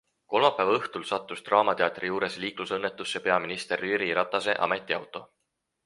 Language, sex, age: Estonian, male, 19-29